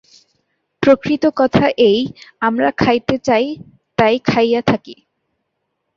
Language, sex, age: Bengali, female, 19-29